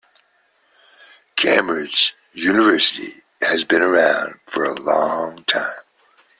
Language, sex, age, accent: English, male, 50-59, England English